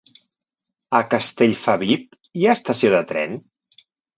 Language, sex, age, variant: Catalan, male, 40-49, Central